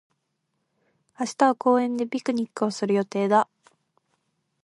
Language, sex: Japanese, female